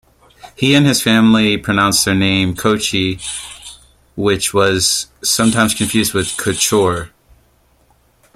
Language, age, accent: English, 19-29, England English